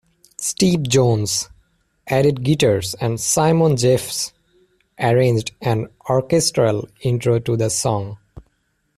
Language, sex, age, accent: English, male, 19-29, United States English